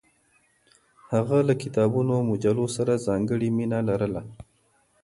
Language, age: Pashto, 30-39